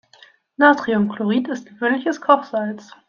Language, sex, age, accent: German, female, 30-39, Deutschland Deutsch